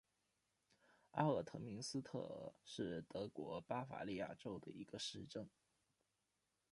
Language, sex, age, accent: Chinese, male, 19-29, 出生地：福建省